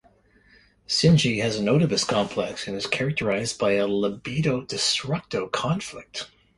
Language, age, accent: English, 60-69, Canadian English